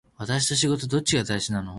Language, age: Japanese, 19-29